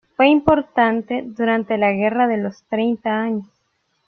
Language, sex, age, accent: Spanish, female, 30-39, América central